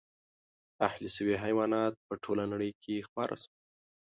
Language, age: Pashto, 19-29